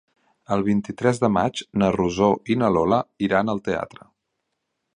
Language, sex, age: Catalan, male, 30-39